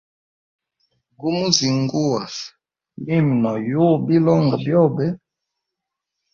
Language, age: Hemba, 19-29